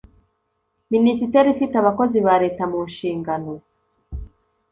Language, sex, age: Kinyarwanda, female, 19-29